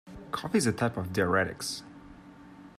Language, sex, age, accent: English, male, 19-29, United States English